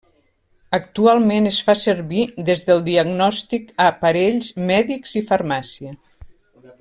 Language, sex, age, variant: Catalan, female, 50-59, Nord-Occidental